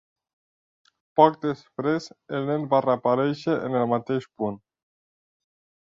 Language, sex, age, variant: Catalan, male, under 19, Nord-Occidental